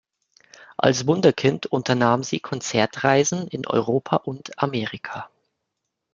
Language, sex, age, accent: German, male, 30-39, Deutschland Deutsch